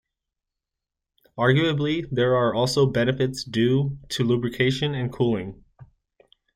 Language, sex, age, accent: English, male, 30-39, United States English